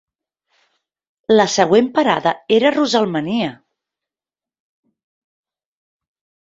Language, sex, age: Catalan, female, 40-49